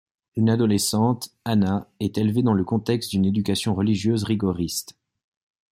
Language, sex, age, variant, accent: French, male, 19-29, Français d'Europe, Français de Suisse